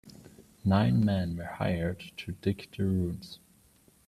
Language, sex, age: English, male, 19-29